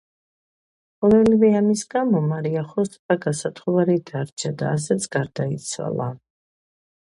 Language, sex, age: Georgian, female, 50-59